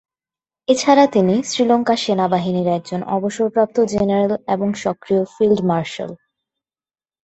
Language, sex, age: Bengali, female, 19-29